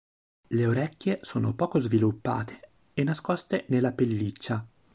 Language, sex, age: Italian, male, 30-39